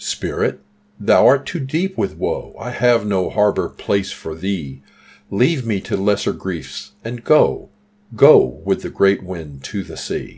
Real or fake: real